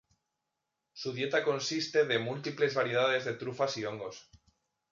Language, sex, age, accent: Spanish, male, 30-39, España: Norte peninsular (Asturias, Castilla y León, Cantabria, País Vasco, Navarra, Aragón, La Rioja, Guadalajara, Cuenca)